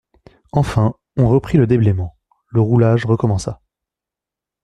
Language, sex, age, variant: French, male, 19-29, Français de métropole